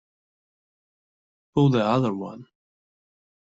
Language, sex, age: English, male, 19-29